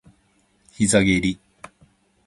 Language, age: Japanese, 50-59